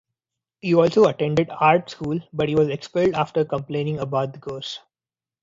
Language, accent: English, India and South Asia (India, Pakistan, Sri Lanka)